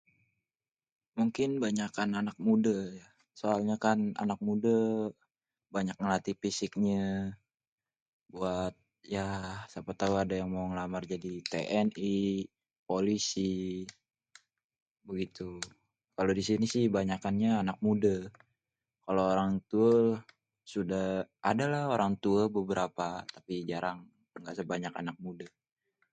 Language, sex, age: Betawi, male, 19-29